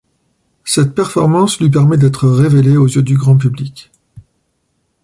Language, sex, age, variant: French, male, 40-49, Français de métropole